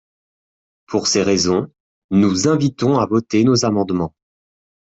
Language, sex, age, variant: French, male, 19-29, Français de métropole